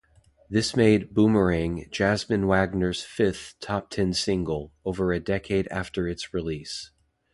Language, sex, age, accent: English, male, 30-39, United States English